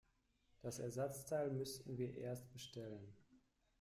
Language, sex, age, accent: German, male, 30-39, Deutschland Deutsch